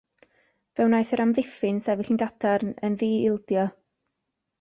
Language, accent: Welsh, Y Deyrnas Unedig Cymraeg